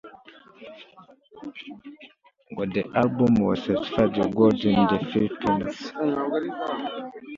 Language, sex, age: English, male, 19-29